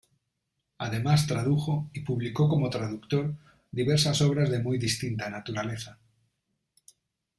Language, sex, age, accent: Spanish, male, 40-49, España: Centro-Sur peninsular (Madrid, Toledo, Castilla-La Mancha)